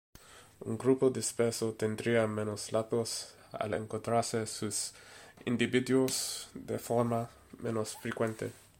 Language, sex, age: Spanish, male, 19-29